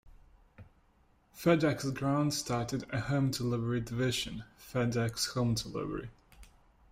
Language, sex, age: English, male, 19-29